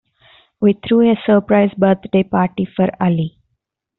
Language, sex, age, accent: English, female, 19-29, India and South Asia (India, Pakistan, Sri Lanka)